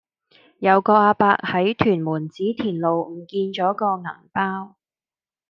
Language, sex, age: Cantonese, female, 19-29